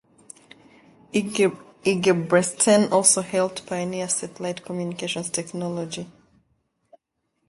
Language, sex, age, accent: English, female, 30-39, England English